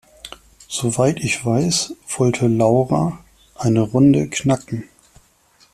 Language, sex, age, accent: German, male, 40-49, Deutschland Deutsch